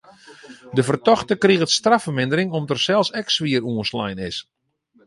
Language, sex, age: Western Frisian, male, 30-39